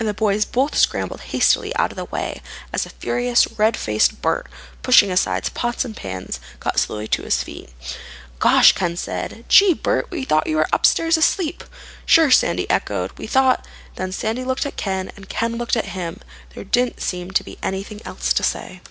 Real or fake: real